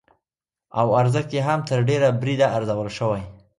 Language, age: Pashto, 19-29